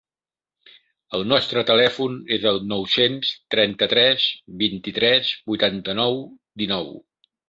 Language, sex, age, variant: Catalan, male, 60-69, Central